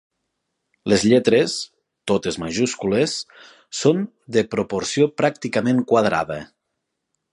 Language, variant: Catalan, Nord-Occidental